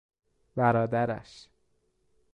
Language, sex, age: Persian, male, 19-29